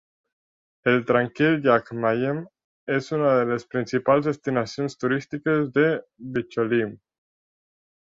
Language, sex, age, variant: Catalan, male, under 19, Nord-Occidental